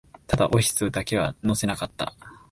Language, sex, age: Japanese, male, 19-29